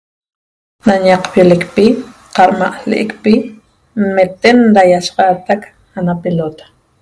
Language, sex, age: Toba, female, 40-49